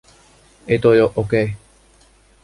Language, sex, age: Finnish, male, 30-39